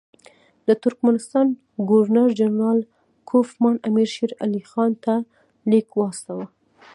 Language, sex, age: Pashto, female, 19-29